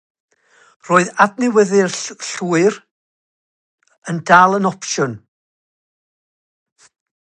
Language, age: Welsh, 60-69